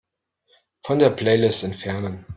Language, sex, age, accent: German, male, 30-39, Deutschland Deutsch